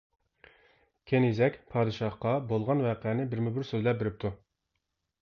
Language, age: Uyghur, 30-39